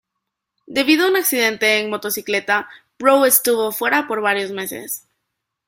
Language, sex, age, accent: Spanish, female, 19-29, México